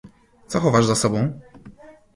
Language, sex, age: Polish, male, 30-39